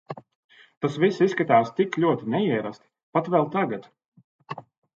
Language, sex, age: Latvian, male, 30-39